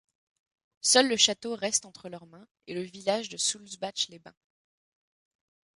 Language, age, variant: French, 19-29, Français de métropole